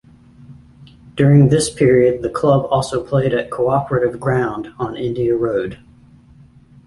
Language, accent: English, United States English